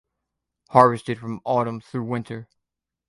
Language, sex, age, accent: English, male, 30-39, United States English